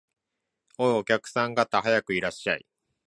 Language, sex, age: Japanese, male, 19-29